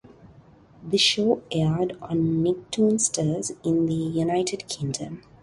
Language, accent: English, India and South Asia (India, Pakistan, Sri Lanka)